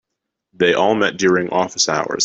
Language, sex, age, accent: English, male, under 19, United States English